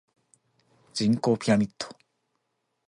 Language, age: Japanese, 19-29